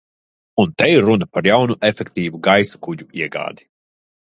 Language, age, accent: Latvian, 30-39, nav